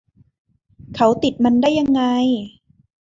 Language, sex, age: Thai, female, 19-29